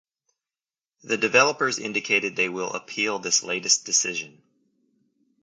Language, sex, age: English, male, 30-39